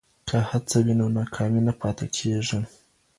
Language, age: Pashto, 19-29